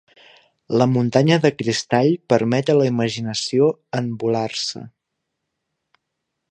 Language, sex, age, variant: Catalan, male, 19-29, Central